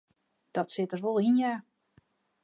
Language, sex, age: Western Frisian, female, 40-49